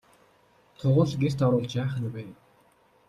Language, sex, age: Mongolian, male, 19-29